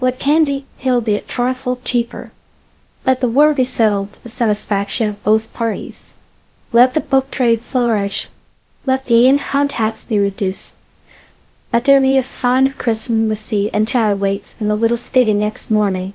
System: TTS, VITS